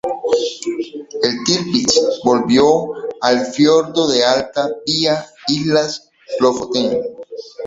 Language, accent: Spanish, Andino-Pacífico: Colombia, Perú, Ecuador, oeste de Bolivia y Venezuela andina